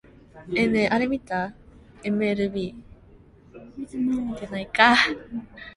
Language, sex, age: Korean, female, 19-29